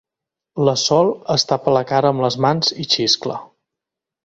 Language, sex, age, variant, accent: Catalan, male, 19-29, Central, central